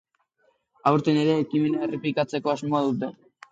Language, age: Basque, under 19